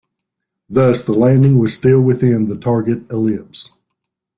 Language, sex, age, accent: English, male, 40-49, United States English